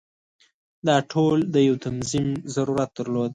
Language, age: Pashto, 19-29